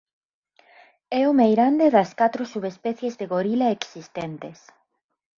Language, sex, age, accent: Galician, female, 19-29, Oriental (común en zona oriental); Normativo (estándar)